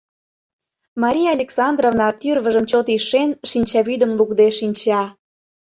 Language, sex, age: Mari, female, 19-29